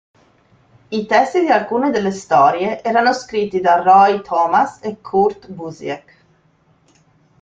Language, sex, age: Italian, female, 40-49